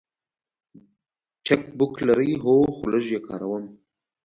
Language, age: Pashto, 19-29